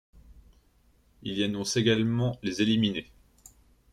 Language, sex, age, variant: French, male, 19-29, Français de métropole